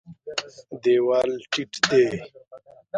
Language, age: Pashto, 19-29